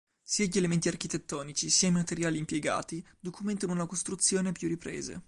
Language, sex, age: Italian, male, 19-29